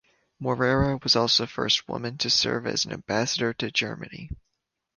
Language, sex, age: English, male, 19-29